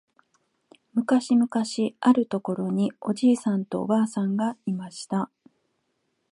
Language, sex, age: Japanese, female, 50-59